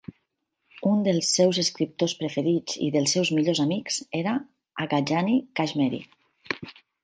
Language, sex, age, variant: Catalan, female, 40-49, Nord-Occidental